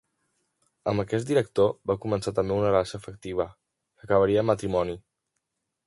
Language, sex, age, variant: Catalan, male, under 19, Central